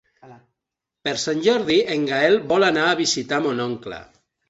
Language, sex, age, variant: Catalan, male, 50-59, Central